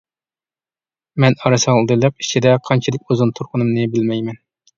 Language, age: Uyghur, 19-29